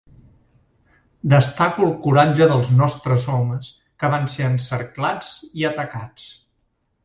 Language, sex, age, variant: Catalan, male, 40-49, Central